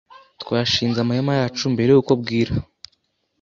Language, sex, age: Kinyarwanda, male, 30-39